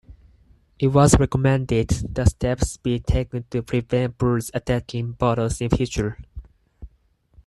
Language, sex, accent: English, male, United States English